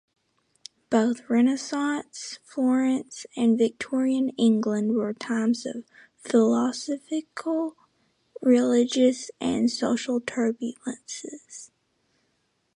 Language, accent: English, United States English